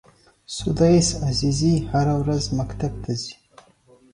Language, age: Pashto, 19-29